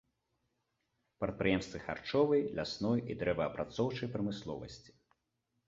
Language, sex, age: Belarusian, male, 30-39